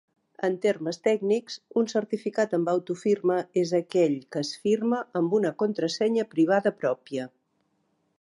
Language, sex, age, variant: Catalan, female, 50-59, Central